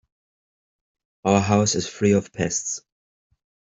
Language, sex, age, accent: English, male, 40-49, England English